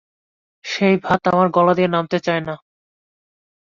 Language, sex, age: Bengali, male, 19-29